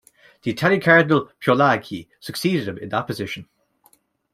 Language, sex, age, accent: English, male, 19-29, Irish English